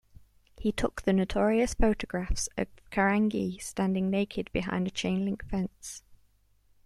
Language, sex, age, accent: English, female, 19-29, England English